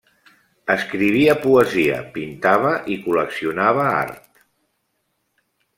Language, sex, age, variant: Catalan, male, 60-69, Central